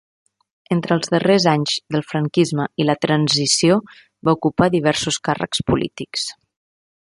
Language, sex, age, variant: Catalan, female, 30-39, Central